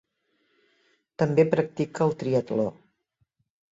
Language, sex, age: Catalan, female, 60-69